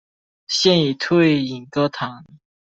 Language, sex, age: Chinese, male, 19-29